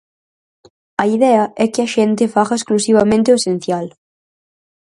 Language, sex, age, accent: Galician, female, under 19, Atlántico (seseo e gheada)